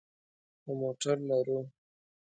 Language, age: Pashto, 19-29